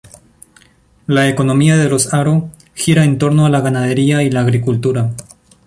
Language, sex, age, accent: Spanish, male, 19-29, Andino-Pacífico: Colombia, Perú, Ecuador, oeste de Bolivia y Venezuela andina